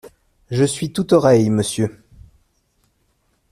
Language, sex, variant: French, male, Français de métropole